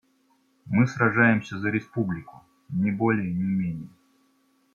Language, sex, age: Russian, male, 30-39